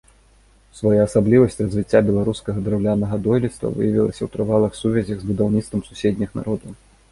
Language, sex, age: Belarusian, male, 30-39